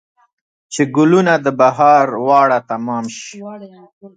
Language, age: Pashto, 30-39